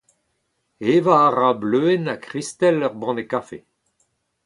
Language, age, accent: Breton, 70-79, Leoneg